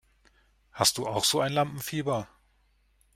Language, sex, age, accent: German, male, 40-49, Deutschland Deutsch